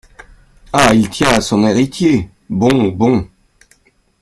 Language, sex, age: French, male, 60-69